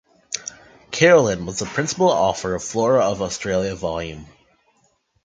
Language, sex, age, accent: English, male, under 19, United States English